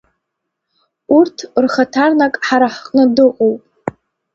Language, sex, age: Abkhazian, female, under 19